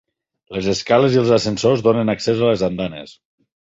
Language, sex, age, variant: Catalan, male, 40-49, Septentrional